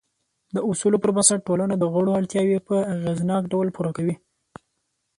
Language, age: Pashto, 19-29